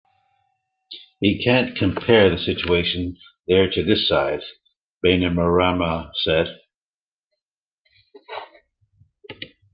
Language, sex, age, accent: English, male, 60-69, Canadian English